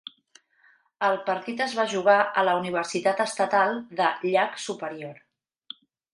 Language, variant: Catalan, Central